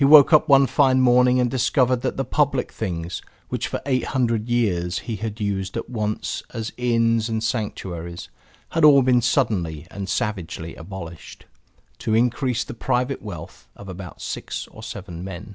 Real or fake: real